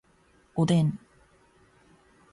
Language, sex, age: Japanese, female, 19-29